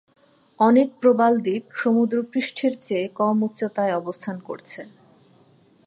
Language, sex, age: Bengali, female, 40-49